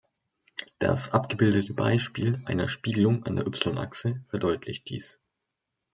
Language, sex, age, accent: German, male, 19-29, Deutschland Deutsch